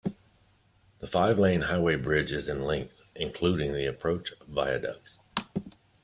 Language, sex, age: English, male, 50-59